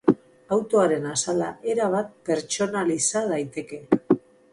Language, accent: Basque, Mendebalekoa (Araba, Bizkaia, Gipuzkoako mendebaleko herri batzuk)